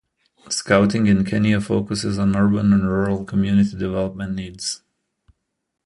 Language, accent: English, Canadian English